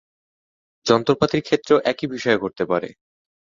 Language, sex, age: Bengali, male, 19-29